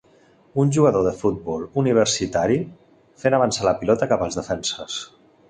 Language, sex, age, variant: Catalan, male, 40-49, Central